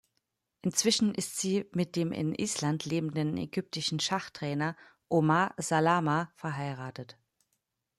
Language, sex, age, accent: German, female, 30-39, Deutschland Deutsch